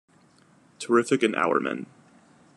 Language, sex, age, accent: English, male, 19-29, United States English